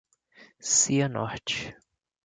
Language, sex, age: Portuguese, male, 19-29